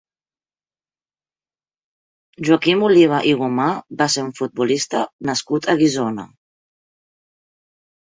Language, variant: Catalan, Central